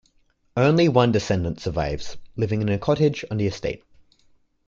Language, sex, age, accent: English, male, under 19, Australian English